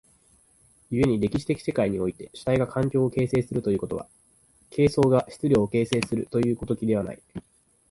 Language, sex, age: Japanese, male, 19-29